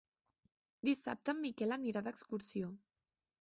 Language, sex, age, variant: Catalan, female, 19-29, Central